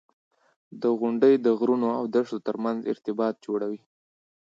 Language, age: Pashto, 19-29